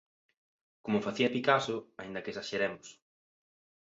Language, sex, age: Galician, male, 30-39